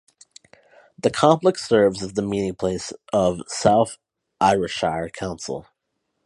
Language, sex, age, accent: English, male, under 19, United States English